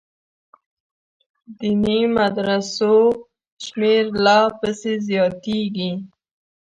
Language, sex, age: Pashto, female, under 19